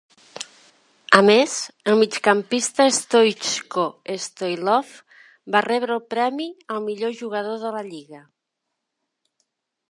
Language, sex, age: Catalan, male, 50-59